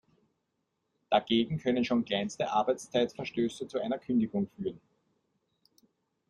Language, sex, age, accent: German, male, 40-49, Österreichisches Deutsch